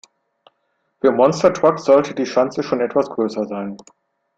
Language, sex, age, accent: German, male, 50-59, Deutschland Deutsch